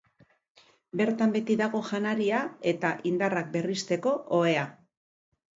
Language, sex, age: Basque, female, 50-59